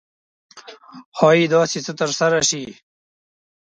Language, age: Pashto, 30-39